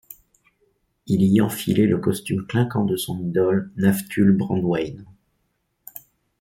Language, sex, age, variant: French, male, 40-49, Français de métropole